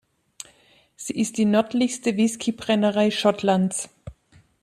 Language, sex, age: German, female, 40-49